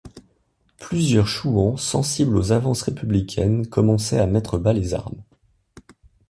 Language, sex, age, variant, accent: French, male, 19-29, Français d'Europe, Français de Suisse